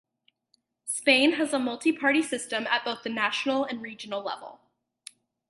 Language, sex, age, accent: English, female, under 19, United States English